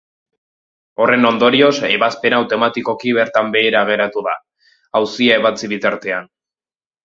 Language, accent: Basque, Erdialdekoa edo Nafarra (Gipuzkoa, Nafarroa)